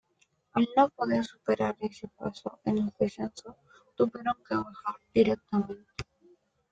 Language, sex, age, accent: Spanish, female, 19-29, Andino-Pacífico: Colombia, Perú, Ecuador, oeste de Bolivia y Venezuela andina